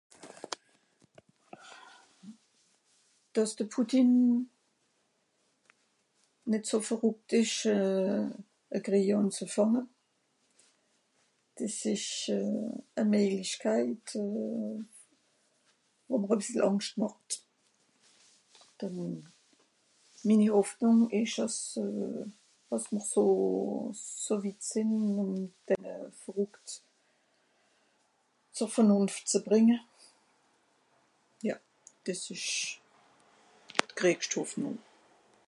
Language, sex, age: Swiss German, female, 60-69